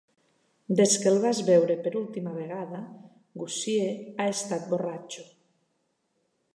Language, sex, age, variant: Catalan, female, 30-39, Nord-Occidental